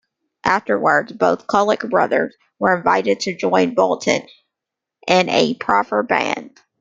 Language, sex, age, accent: English, female, 19-29, United States English